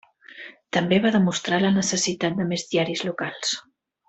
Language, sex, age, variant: Catalan, female, 50-59, Central